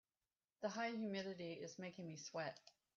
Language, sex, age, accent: English, female, 60-69, United States English